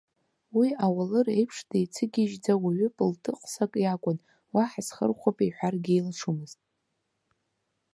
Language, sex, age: Abkhazian, female, under 19